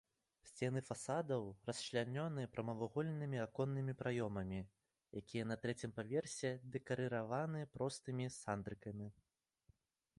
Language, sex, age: Belarusian, male, 19-29